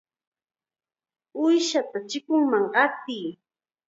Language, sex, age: Chiquián Ancash Quechua, female, 30-39